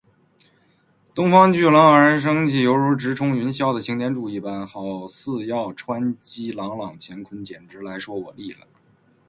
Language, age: Chinese, 30-39